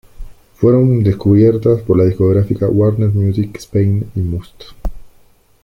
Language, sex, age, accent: Spanish, male, 30-39, Rioplatense: Argentina, Uruguay, este de Bolivia, Paraguay